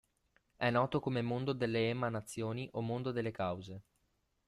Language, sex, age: Italian, male, under 19